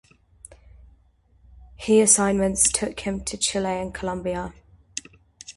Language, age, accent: English, 19-29, United States English; England English